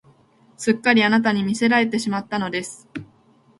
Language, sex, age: Japanese, female, 19-29